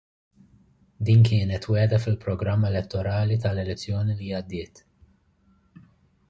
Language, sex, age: Maltese, male, 19-29